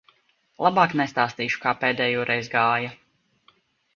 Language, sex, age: Latvian, female, 30-39